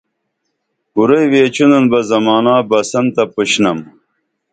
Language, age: Dameli, 50-59